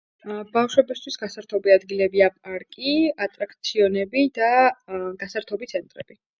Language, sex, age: Georgian, female, 19-29